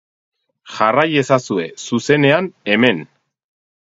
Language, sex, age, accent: Basque, male, 30-39, Erdialdekoa edo Nafarra (Gipuzkoa, Nafarroa)